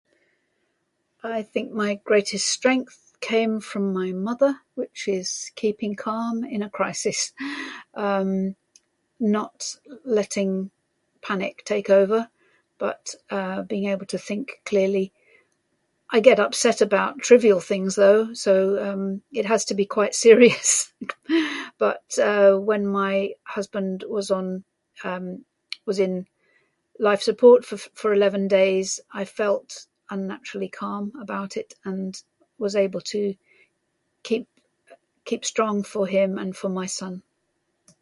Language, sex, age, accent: English, female, 60-69, England English